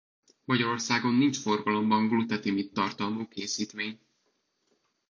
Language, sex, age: Hungarian, male, 19-29